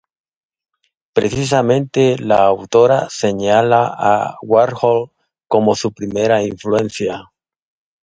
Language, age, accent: Spanish, 50-59, América central